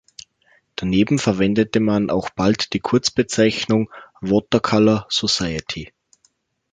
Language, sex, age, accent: German, male, 30-39, Österreichisches Deutsch